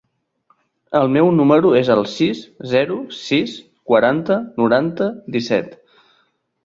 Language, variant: Catalan, Central